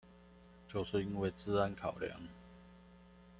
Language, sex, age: Chinese, male, 40-49